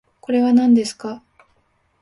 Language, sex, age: Japanese, female, 19-29